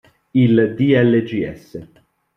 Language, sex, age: Italian, male, 30-39